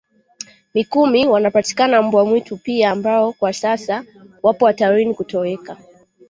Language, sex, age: Swahili, female, 19-29